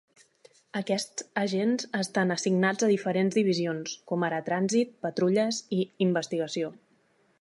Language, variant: Catalan, Nord-Occidental